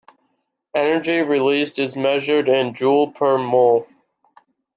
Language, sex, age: English, male, 19-29